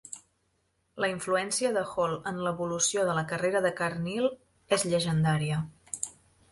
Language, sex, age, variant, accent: Catalan, female, 30-39, Central, nord-oriental; Empordanès